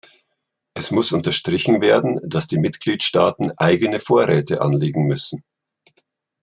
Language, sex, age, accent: German, male, 50-59, Österreichisches Deutsch